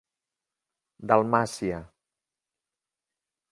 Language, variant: Catalan, Septentrional